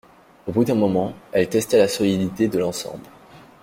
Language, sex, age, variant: French, male, 19-29, Français de métropole